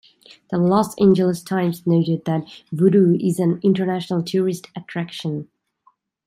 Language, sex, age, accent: English, female, 19-29, England English